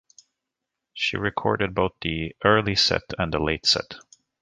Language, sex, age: English, male, 40-49